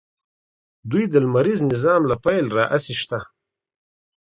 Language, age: Pashto, 30-39